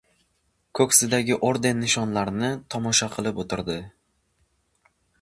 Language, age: Uzbek, 19-29